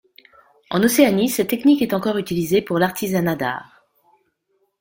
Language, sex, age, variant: French, female, 50-59, Français de métropole